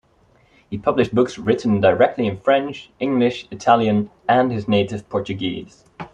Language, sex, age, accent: English, male, 19-29, Dutch